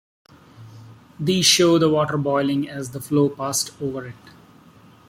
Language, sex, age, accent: English, male, 30-39, India and South Asia (India, Pakistan, Sri Lanka)